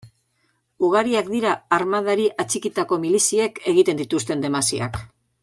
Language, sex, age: Basque, female, 60-69